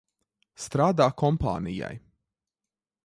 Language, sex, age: Latvian, male, 19-29